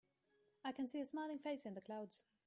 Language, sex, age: English, female, 30-39